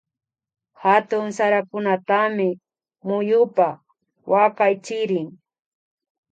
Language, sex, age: Imbabura Highland Quichua, female, 30-39